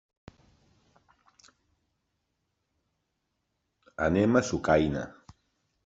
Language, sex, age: Catalan, male, 50-59